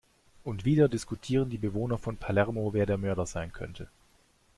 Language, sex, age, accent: German, male, 30-39, Deutschland Deutsch